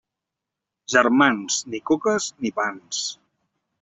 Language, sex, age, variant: Catalan, male, 50-59, Central